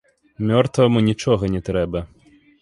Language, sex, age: Belarusian, male, 19-29